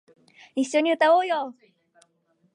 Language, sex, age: Japanese, female, 19-29